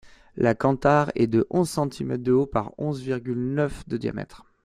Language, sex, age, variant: French, male, 30-39, Français de métropole